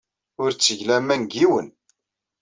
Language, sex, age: Kabyle, male, 40-49